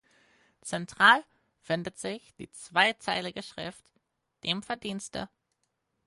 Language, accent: German, Deutschland Deutsch